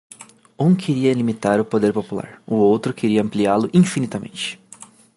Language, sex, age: Portuguese, male, 19-29